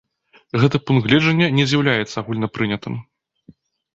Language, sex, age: Belarusian, male, 30-39